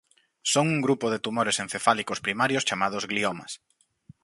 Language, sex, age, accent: Galician, male, 30-39, Central (gheada)